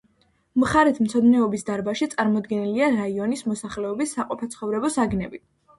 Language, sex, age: Georgian, female, under 19